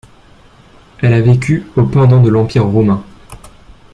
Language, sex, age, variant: French, male, 19-29, Français des départements et régions d'outre-mer